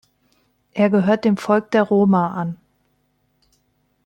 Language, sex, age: German, female, 30-39